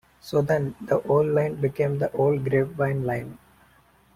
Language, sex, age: English, male, 19-29